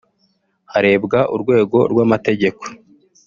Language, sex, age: Kinyarwanda, male, 19-29